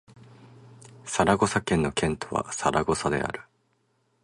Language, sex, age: Japanese, male, 19-29